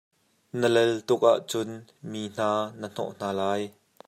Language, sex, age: Hakha Chin, male, 30-39